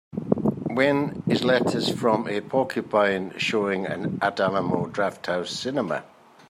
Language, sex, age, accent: English, male, 70-79, Welsh English